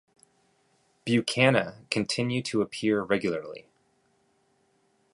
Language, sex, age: English, male, 30-39